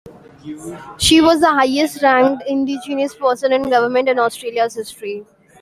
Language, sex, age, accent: English, female, 19-29, India and South Asia (India, Pakistan, Sri Lanka)